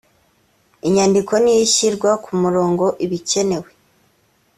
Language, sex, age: Kinyarwanda, female, 19-29